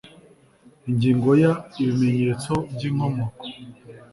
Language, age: Kinyarwanda, 19-29